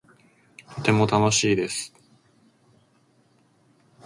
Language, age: Japanese, 19-29